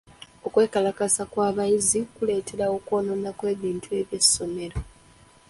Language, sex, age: Ganda, female, 19-29